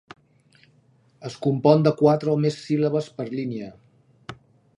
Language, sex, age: Catalan, male, 50-59